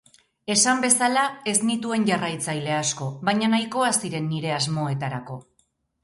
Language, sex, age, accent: Basque, female, 40-49, Erdialdekoa edo Nafarra (Gipuzkoa, Nafarroa)